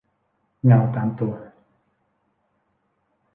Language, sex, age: Thai, male, 19-29